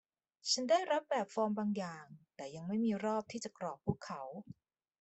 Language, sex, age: Thai, female, 30-39